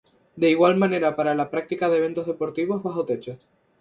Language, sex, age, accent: Spanish, male, 19-29, España: Islas Canarias